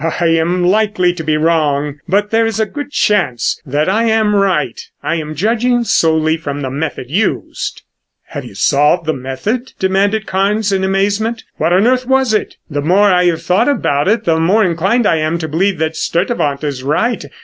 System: none